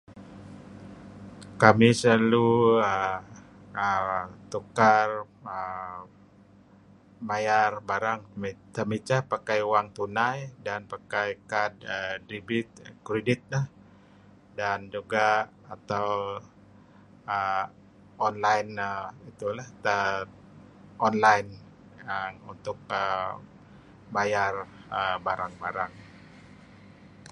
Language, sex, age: Kelabit, male, 60-69